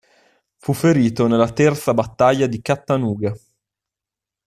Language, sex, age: Italian, male, 19-29